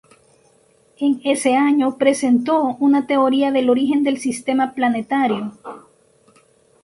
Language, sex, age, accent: Spanish, female, 19-29, América central